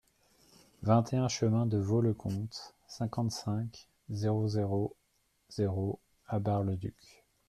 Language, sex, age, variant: French, male, 30-39, Français de métropole